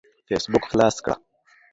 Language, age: Pashto, 30-39